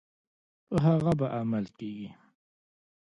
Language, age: Pashto, 30-39